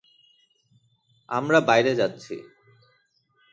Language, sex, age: Bengali, male, 19-29